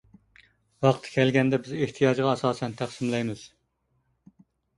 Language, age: Uyghur, 40-49